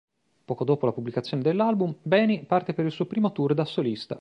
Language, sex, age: Italian, male, 40-49